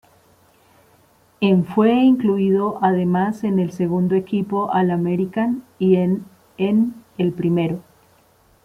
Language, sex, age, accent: Spanish, female, 40-49, Andino-Pacífico: Colombia, Perú, Ecuador, oeste de Bolivia y Venezuela andina